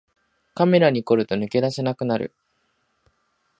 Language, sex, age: Japanese, male, under 19